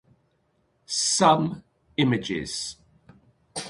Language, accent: English, England English